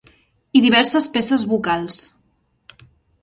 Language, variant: Catalan, Central